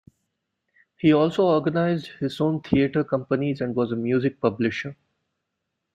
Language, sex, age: English, male, 19-29